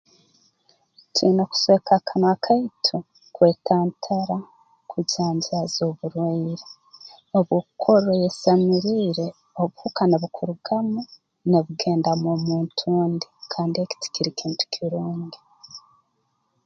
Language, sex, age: Tooro, female, 40-49